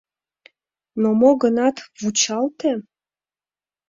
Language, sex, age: Mari, female, 19-29